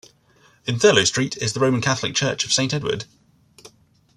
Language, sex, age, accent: English, male, 30-39, England English